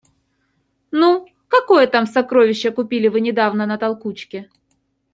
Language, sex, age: Russian, female, 40-49